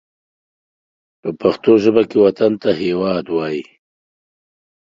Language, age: Pashto, 50-59